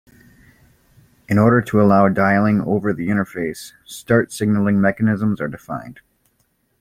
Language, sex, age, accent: English, male, 30-39, United States English